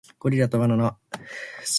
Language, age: Japanese, 19-29